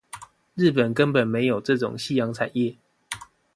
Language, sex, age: Chinese, male, 19-29